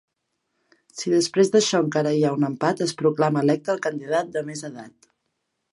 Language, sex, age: Catalan, female, 19-29